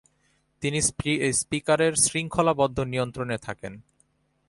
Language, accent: Bengali, Bengali